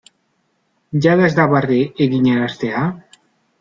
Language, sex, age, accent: Basque, male, 30-39, Mendebalekoa (Araba, Bizkaia, Gipuzkoako mendebaleko herri batzuk)